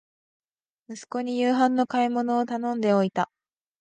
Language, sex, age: Japanese, female, 19-29